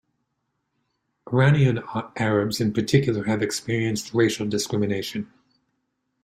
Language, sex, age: English, male, 60-69